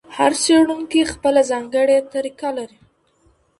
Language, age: Pashto, under 19